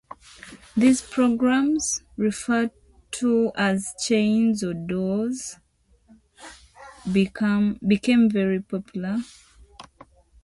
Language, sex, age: English, female, 30-39